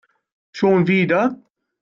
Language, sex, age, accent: German, male, 40-49, Deutschland Deutsch